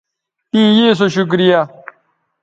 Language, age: Bateri, 19-29